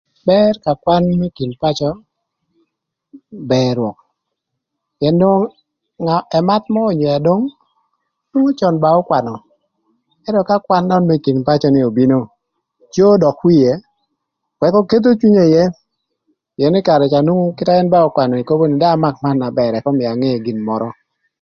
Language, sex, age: Thur, male, 40-49